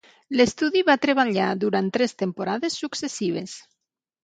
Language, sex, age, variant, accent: Catalan, female, 50-59, Nord-Occidental, Tortosí